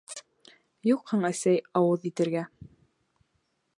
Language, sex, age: Bashkir, female, 19-29